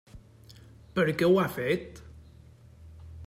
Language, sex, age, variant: Catalan, male, 40-49, Balear